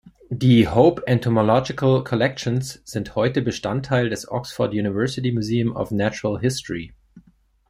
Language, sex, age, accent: German, male, 40-49, Deutschland Deutsch